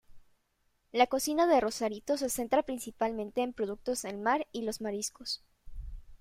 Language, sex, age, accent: Spanish, female, 19-29, México